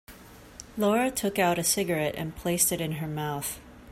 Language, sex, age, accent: English, female, 30-39, United States English